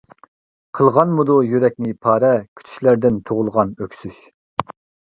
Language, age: Uyghur, 30-39